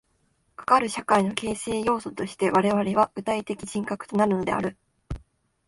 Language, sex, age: Japanese, female, 19-29